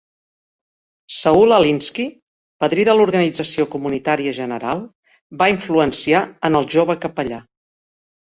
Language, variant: Catalan, Central